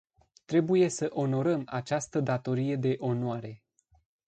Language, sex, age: Romanian, male, 19-29